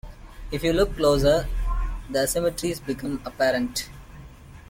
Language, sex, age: English, male, under 19